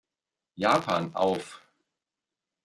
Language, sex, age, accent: German, male, 40-49, Deutschland Deutsch